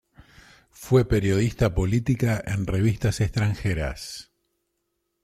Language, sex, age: Spanish, male, 50-59